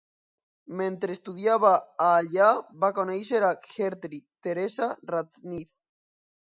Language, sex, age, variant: Catalan, male, under 19, Alacantí